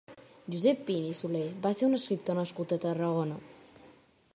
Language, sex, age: Catalan, female, under 19